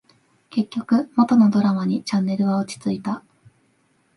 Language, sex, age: Japanese, female, 19-29